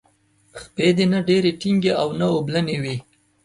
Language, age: Pashto, 19-29